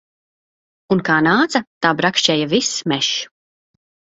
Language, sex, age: Latvian, female, 30-39